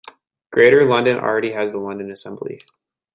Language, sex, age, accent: English, male, 19-29, United States English